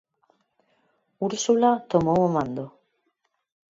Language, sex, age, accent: Galician, female, 30-39, Normativo (estándar)